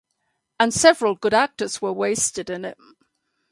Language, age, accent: English, 70-79, England English